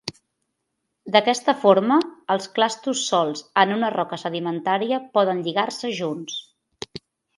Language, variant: Catalan, Central